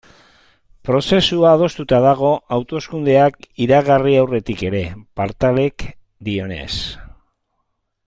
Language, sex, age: Basque, male, 60-69